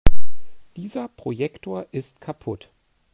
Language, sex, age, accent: German, male, 40-49, Deutschland Deutsch